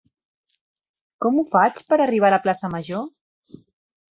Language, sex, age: Catalan, female, 30-39